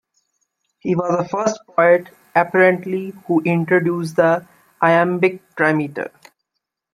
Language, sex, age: English, male, 19-29